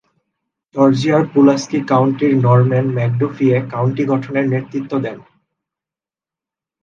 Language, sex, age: Bengali, male, 19-29